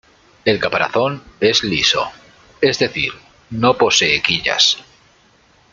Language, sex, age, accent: Spanish, male, 30-39, España: Centro-Sur peninsular (Madrid, Toledo, Castilla-La Mancha)